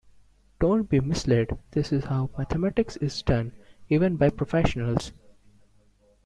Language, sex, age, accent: English, male, 19-29, India and South Asia (India, Pakistan, Sri Lanka)